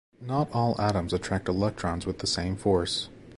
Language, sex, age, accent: English, male, 30-39, United States English